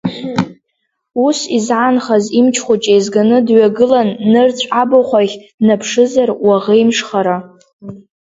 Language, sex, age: Abkhazian, female, under 19